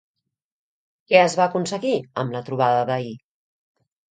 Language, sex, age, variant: Catalan, female, 50-59, Central